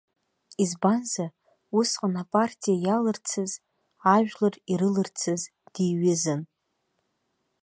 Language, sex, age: Abkhazian, female, under 19